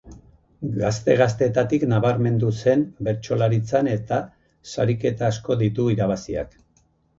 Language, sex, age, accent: Basque, male, 50-59, Erdialdekoa edo Nafarra (Gipuzkoa, Nafarroa)